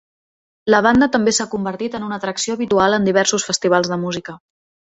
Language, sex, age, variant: Catalan, female, 30-39, Central